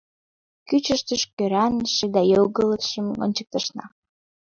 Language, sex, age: Mari, female, under 19